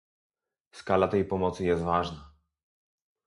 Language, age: Polish, 19-29